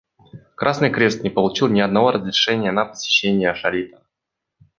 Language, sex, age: Russian, male, 19-29